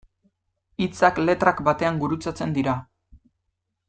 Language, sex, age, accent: Basque, male, 19-29, Mendebalekoa (Araba, Bizkaia, Gipuzkoako mendebaleko herri batzuk)